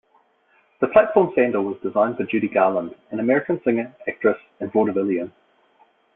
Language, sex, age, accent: English, male, 40-49, New Zealand English